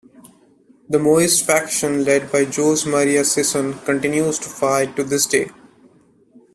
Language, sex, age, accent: English, male, 19-29, India and South Asia (India, Pakistan, Sri Lanka)